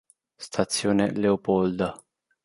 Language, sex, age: Italian, male, 19-29